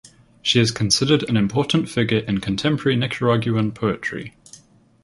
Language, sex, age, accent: English, male, under 19, England English